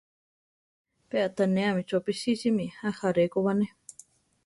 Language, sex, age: Central Tarahumara, female, 30-39